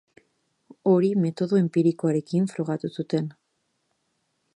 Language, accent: Basque, Erdialdekoa edo Nafarra (Gipuzkoa, Nafarroa)